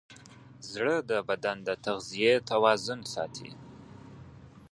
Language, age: Pashto, 19-29